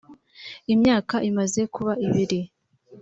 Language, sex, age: Kinyarwanda, female, 19-29